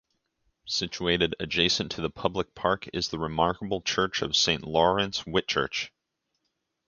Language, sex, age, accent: English, male, 19-29, United States English